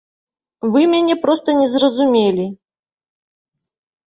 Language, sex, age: Belarusian, female, 30-39